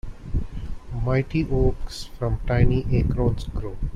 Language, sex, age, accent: English, male, 30-39, India and South Asia (India, Pakistan, Sri Lanka)